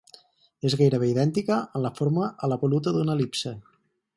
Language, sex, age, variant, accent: Catalan, male, 19-29, Central, central